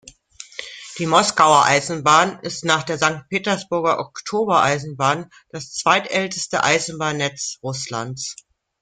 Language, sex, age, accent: German, female, 50-59, Deutschland Deutsch